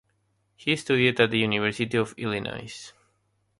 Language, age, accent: English, 19-29, United States English; India and South Asia (India, Pakistan, Sri Lanka)